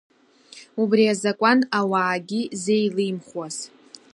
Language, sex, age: Abkhazian, female, under 19